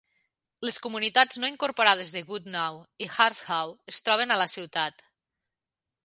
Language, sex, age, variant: Catalan, female, 40-49, Nord-Occidental